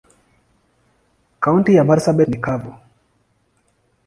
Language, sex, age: Swahili, male, 30-39